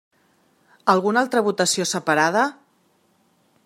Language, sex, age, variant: Catalan, female, 40-49, Central